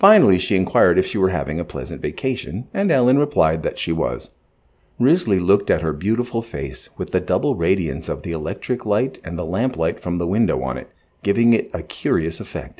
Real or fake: real